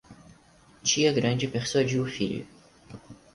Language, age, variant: Portuguese, under 19, Portuguese (Brasil)